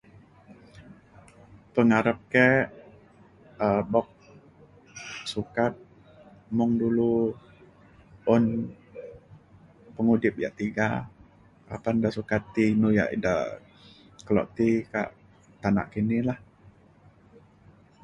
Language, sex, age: Mainstream Kenyah, male, 30-39